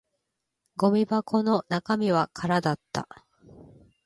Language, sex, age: Japanese, female, 50-59